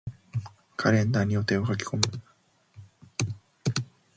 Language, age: Japanese, 19-29